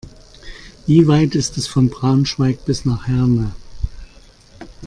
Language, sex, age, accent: German, male, 50-59, Deutschland Deutsch